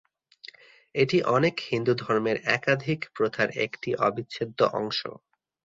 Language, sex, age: Bengali, male, 19-29